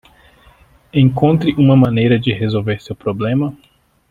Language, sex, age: Portuguese, male, 30-39